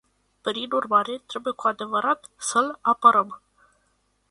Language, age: Romanian, 19-29